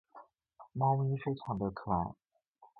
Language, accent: Chinese, 出生地：江西省